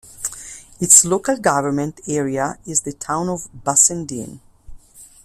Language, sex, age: English, female, 50-59